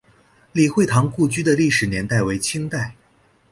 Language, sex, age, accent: Chinese, male, 19-29, 出生地：黑龙江省